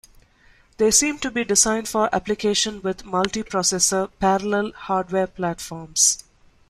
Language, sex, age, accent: English, female, 19-29, India and South Asia (India, Pakistan, Sri Lanka)